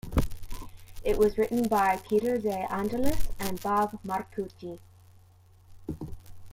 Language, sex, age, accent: English, female, 30-39, United States English